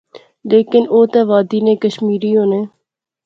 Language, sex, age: Pahari-Potwari, female, 19-29